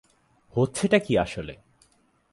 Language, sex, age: Bengali, male, 19-29